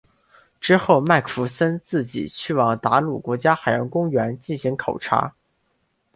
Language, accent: Chinese, 出生地：辽宁省